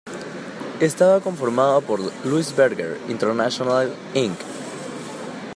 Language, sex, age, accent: Spanish, male, 19-29, Andino-Pacífico: Colombia, Perú, Ecuador, oeste de Bolivia y Venezuela andina